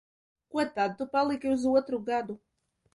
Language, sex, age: Latvian, female, 19-29